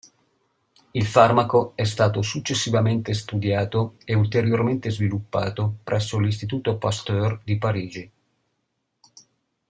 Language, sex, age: Italian, male, 50-59